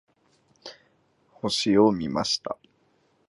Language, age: Japanese, 19-29